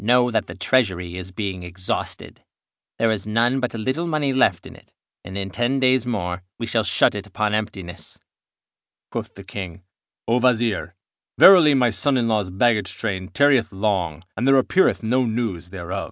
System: none